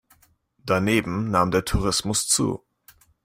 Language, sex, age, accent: German, male, 19-29, Deutschland Deutsch